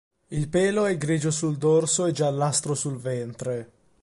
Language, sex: Italian, male